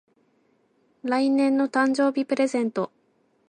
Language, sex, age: Japanese, female, 19-29